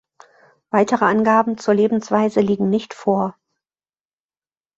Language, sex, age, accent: German, female, 40-49, Deutschland Deutsch